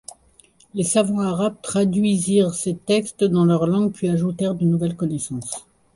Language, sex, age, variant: French, female, 40-49, Français de métropole